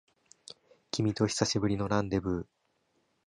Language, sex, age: Japanese, male, 19-29